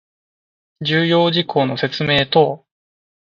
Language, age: Japanese, 19-29